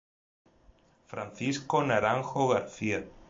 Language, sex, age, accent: Spanish, male, 19-29, España: Sur peninsular (Andalucia, Extremadura, Murcia)